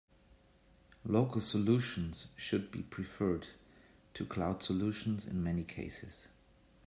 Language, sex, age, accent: English, male, 40-49, England English